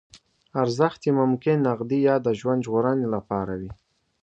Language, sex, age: Pashto, male, under 19